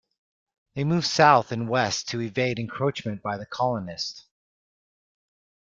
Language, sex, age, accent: English, male, 50-59, United States English